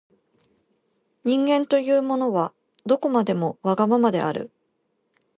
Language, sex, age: Japanese, female, 40-49